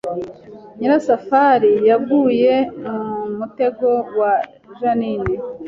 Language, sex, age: Kinyarwanda, female, 30-39